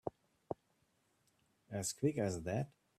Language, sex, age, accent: English, male, 60-69, Southern African (South Africa, Zimbabwe, Namibia)